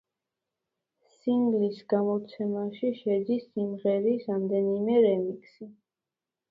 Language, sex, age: Georgian, female, under 19